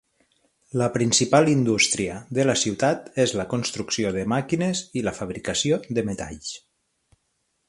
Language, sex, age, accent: Catalan, male, 40-49, central; septentrional